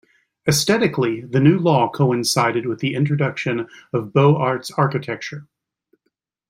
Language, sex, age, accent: English, male, 60-69, United States English